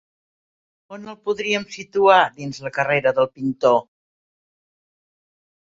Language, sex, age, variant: Catalan, female, 70-79, Central